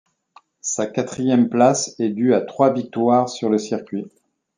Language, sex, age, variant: French, male, 50-59, Français de métropole